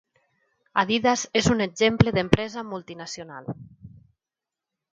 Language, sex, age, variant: Catalan, female, 40-49, Nord-Occidental